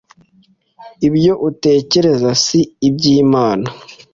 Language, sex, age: Kinyarwanda, male, 19-29